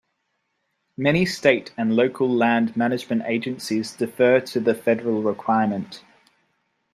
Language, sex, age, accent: English, male, 19-29, Australian English